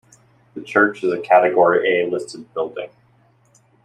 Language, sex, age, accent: English, male, 40-49, United States English